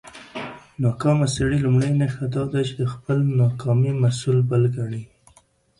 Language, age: Pashto, 19-29